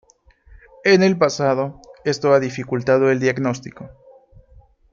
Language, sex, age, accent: Spanish, male, 19-29, México